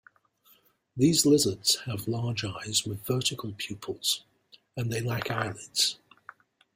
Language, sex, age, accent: English, male, 50-59, England English